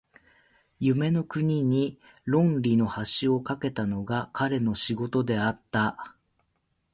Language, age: Japanese, 50-59